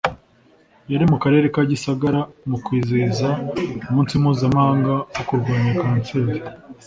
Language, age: Kinyarwanda, 19-29